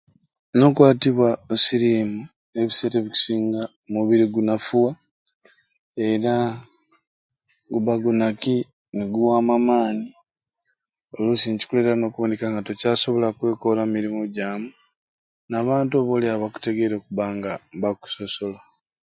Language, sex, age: Ruuli, male, 30-39